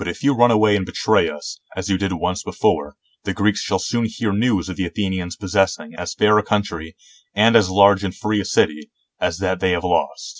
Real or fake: real